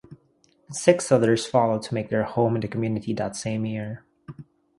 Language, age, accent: English, 30-39, Filipino